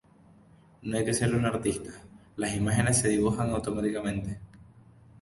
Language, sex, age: Spanish, male, 19-29